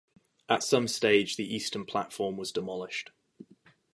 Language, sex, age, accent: English, male, 19-29, England English